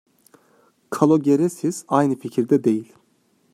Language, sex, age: Turkish, male, 19-29